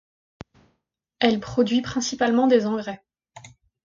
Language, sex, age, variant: French, female, 40-49, Français de métropole